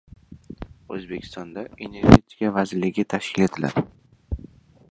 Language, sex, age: Uzbek, male, 19-29